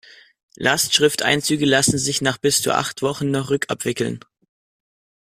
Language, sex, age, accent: German, male, under 19, Deutschland Deutsch